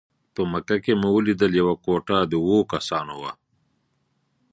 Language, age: Pashto, 40-49